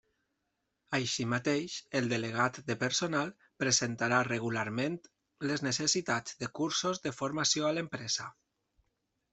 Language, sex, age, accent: Catalan, male, 30-39, valencià